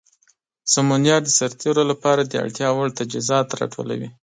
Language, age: Pashto, 19-29